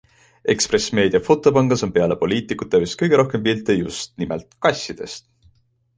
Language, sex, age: Estonian, male, 19-29